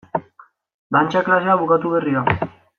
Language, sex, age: Basque, male, 19-29